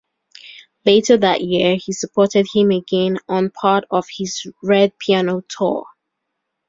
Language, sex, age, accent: English, female, 19-29, England English